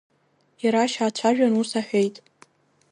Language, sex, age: Abkhazian, female, under 19